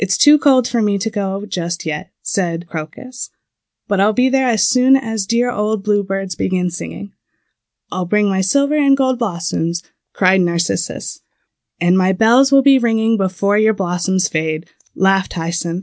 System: none